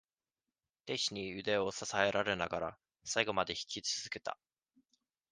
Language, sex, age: Japanese, male, 19-29